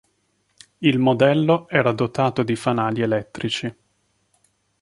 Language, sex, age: Italian, male, 30-39